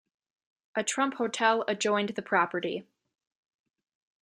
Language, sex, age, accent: English, female, 19-29, United States English